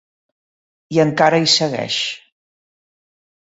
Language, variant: Catalan, Central